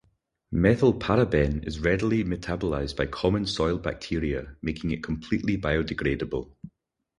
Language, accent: English, Scottish English